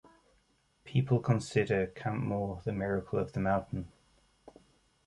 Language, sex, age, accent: English, male, 40-49, England English